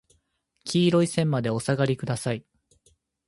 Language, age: Japanese, 19-29